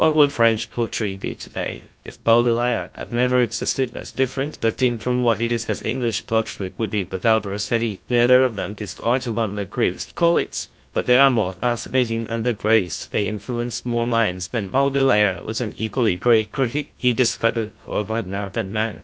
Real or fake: fake